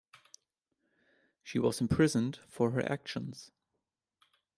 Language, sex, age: English, male, 19-29